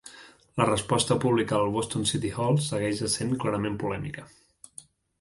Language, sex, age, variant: Catalan, male, 30-39, Central